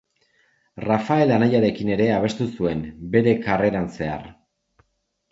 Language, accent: Basque, Erdialdekoa edo Nafarra (Gipuzkoa, Nafarroa)